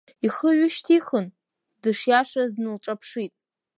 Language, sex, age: Abkhazian, female, under 19